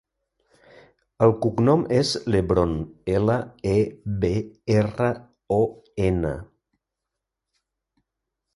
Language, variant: Catalan, Central